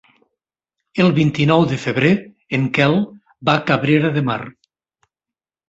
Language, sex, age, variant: Catalan, male, 60-69, Nord-Occidental